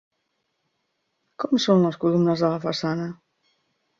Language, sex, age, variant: Catalan, female, 50-59, Central